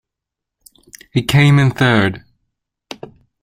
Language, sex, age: English, male, 19-29